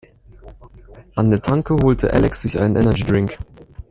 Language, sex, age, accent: German, male, 19-29, Deutschland Deutsch